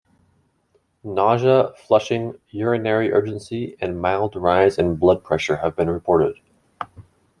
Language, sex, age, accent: English, male, under 19, United States English